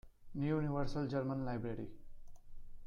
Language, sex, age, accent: English, male, 19-29, India and South Asia (India, Pakistan, Sri Lanka)